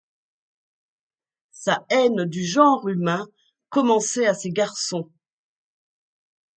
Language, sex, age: French, female, 60-69